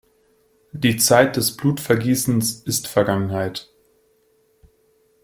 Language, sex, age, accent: German, male, 19-29, Deutschland Deutsch